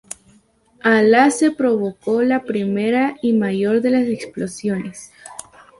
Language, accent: Spanish, América central